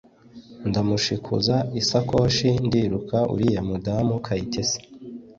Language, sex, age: Kinyarwanda, male, 19-29